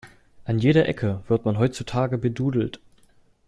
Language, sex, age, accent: German, male, under 19, Deutschland Deutsch